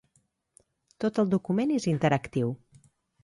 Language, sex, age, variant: Catalan, female, 40-49, Central